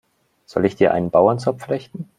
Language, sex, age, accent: German, male, 30-39, Deutschland Deutsch